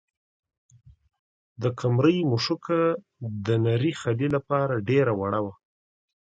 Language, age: Pashto, 30-39